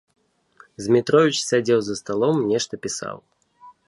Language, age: Belarusian, 30-39